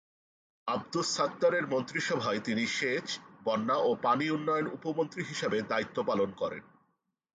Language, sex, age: Bengali, male, 40-49